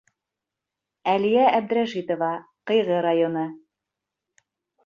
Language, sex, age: Bashkir, female, 40-49